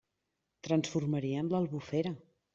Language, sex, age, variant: Catalan, female, 40-49, Central